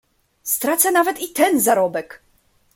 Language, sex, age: Polish, female, 19-29